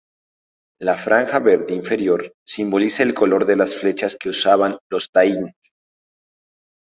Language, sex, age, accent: Spanish, male, 19-29, México